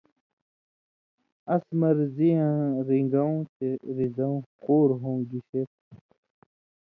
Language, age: Indus Kohistani, 19-29